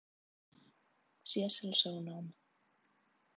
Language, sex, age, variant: Catalan, female, 19-29, Central